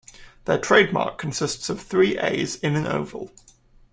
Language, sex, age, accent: English, male, 19-29, England English